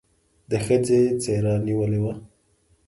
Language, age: Pashto, 30-39